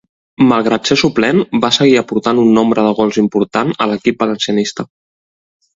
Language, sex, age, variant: Catalan, male, 30-39, Central